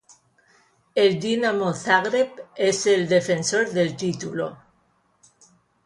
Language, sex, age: Spanish, female, 50-59